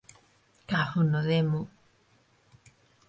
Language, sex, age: Galician, female, 50-59